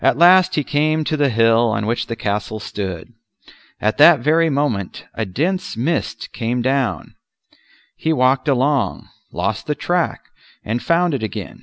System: none